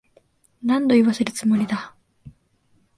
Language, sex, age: Japanese, female, 19-29